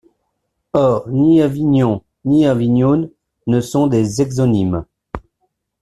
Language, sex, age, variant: French, male, 50-59, Français de métropole